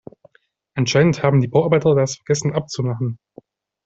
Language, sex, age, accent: German, male, 30-39, Deutschland Deutsch